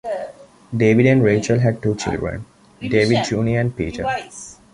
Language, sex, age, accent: English, male, under 19, England English